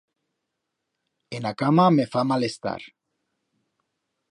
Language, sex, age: Aragonese, male, 40-49